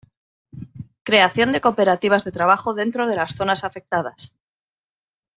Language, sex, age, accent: Spanish, female, 40-49, España: Norte peninsular (Asturias, Castilla y León, Cantabria, País Vasco, Navarra, Aragón, La Rioja, Guadalajara, Cuenca)